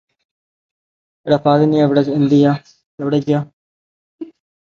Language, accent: English, United States English; Filipino; India and South Asia (India, Pakistan, Sri Lanka); West Indies and Bermuda (Bahamas, Bermuda, Jamaica, Trinidad)